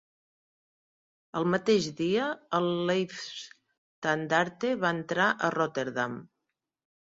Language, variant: Catalan, Central